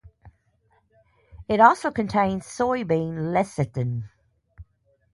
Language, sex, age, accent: English, female, 40-49, United States English